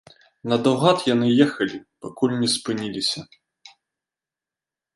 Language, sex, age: Belarusian, male, 19-29